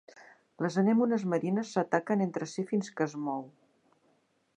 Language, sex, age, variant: Catalan, female, 60-69, Central